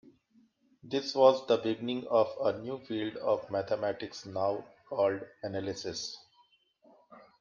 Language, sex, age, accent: English, male, 40-49, India and South Asia (India, Pakistan, Sri Lanka)